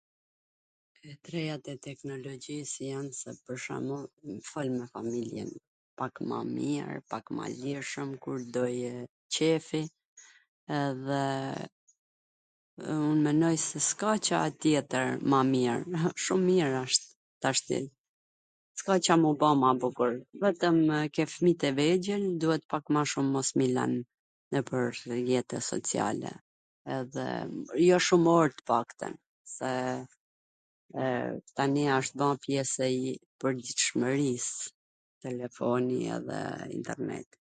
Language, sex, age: Gheg Albanian, female, 40-49